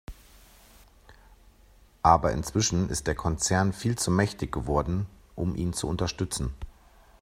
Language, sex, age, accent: German, male, 40-49, Deutschland Deutsch